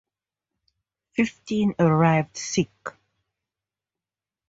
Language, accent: English, West Indies and Bermuda (Bahamas, Bermuda, Jamaica, Trinidad)